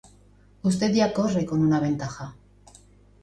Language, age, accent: Spanish, 40-49, España: Centro-Sur peninsular (Madrid, Toledo, Castilla-La Mancha)